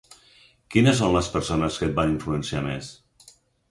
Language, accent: Catalan, Barcelona